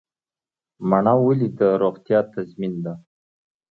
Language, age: Pashto, 40-49